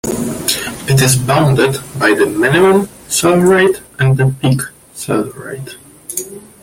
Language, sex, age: English, male, 19-29